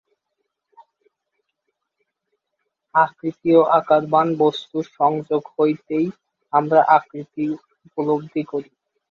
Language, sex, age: Bengali, male, 19-29